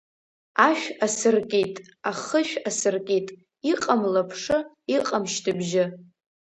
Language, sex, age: Abkhazian, female, under 19